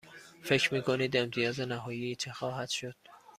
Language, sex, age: Persian, male, 30-39